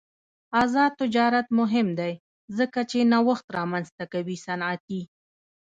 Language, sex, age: Pashto, female, 30-39